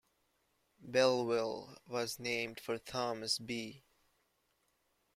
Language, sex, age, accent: English, male, 19-29, West Indies and Bermuda (Bahamas, Bermuda, Jamaica, Trinidad)